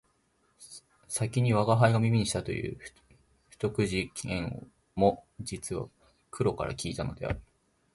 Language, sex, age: Japanese, male, 19-29